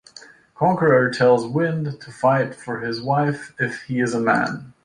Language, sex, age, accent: English, male, 30-39, United States English